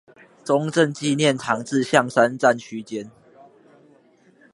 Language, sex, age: Chinese, male, under 19